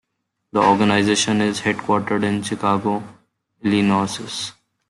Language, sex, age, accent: English, male, 19-29, India and South Asia (India, Pakistan, Sri Lanka)